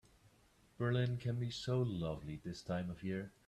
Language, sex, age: English, male, 19-29